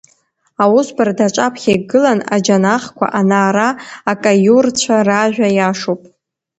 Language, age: Abkhazian, under 19